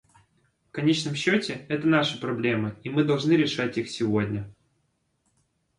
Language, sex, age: Russian, male, 19-29